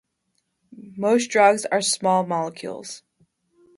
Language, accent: English, United States English